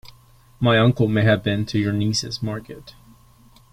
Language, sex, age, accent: English, male, 19-29, United States English